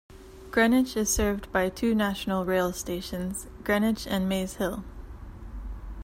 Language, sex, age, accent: English, female, 30-39, United States English